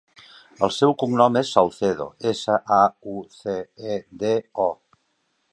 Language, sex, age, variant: Catalan, male, 50-59, Central